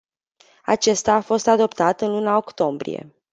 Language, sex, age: Romanian, female, 19-29